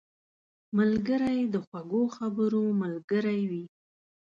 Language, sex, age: Pashto, female, 30-39